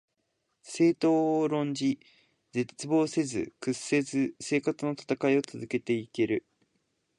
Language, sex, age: Japanese, male, 19-29